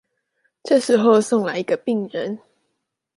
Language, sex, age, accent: Chinese, female, 19-29, 出生地：臺北市